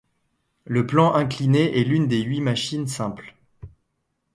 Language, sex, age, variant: French, male, 19-29, Français de métropole